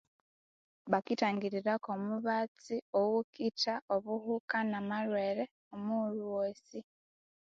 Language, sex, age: Konzo, female, 19-29